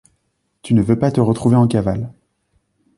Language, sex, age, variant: French, male, 19-29, Français de métropole